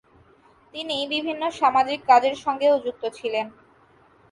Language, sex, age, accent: Bengali, female, 19-29, শুদ্ধ বাংলা